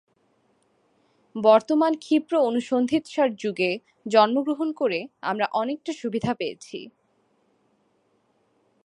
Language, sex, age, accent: Bengali, female, 19-29, প্রমিত